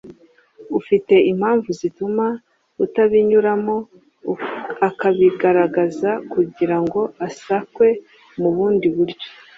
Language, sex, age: Kinyarwanda, female, 30-39